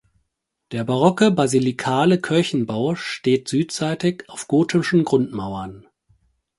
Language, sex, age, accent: German, male, 30-39, Deutschland Deutsch